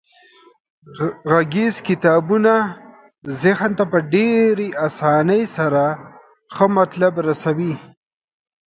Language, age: Pashto, 30-39